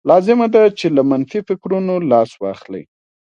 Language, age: Pashto, 30-39